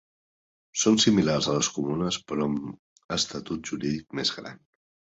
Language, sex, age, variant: Catalan, male, 40-49, Nord-Occidental